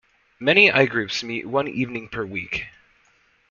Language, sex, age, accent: English, male, under 19, United States English